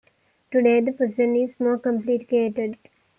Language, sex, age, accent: English, female, 19-29, United States English